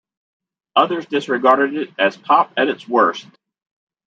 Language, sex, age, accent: English, male, 50-59, United States English